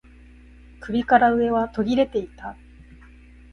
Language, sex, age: Japanese, female, 30-39